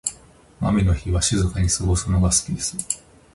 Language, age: Japanese, 30-39